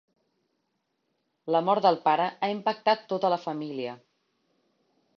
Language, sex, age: Catalan, female, 40-49